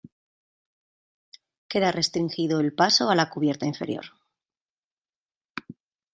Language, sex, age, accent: Spanish, female, 30-39, España: Centro-Sur peninsular (Madrid, Toledo, Castilla-La Mancha)